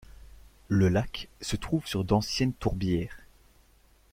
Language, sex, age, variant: French, male, 19-29, Français de métropole